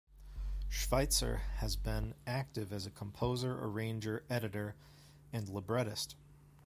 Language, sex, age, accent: English, male, 30-39, United States English